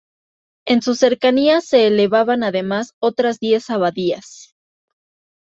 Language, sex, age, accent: Spanish, female, 19-29, México